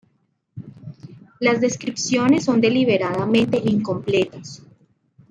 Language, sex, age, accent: Spanish, female, 30-39, Caribe: Cuba, Venezuela, Puerto Rico, República Dominicana, Panamá, Colombia caribeña, México caribeño, Costa del golfo de México